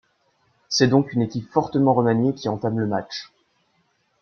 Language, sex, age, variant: French, male, 19-29, Français de métropole